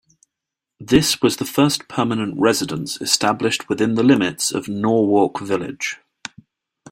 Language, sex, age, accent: English, male, 30-39, England English